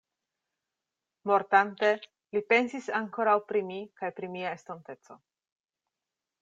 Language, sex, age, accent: Esperanto, female, 40-49, Internacia